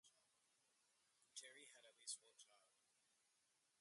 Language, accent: English, United States English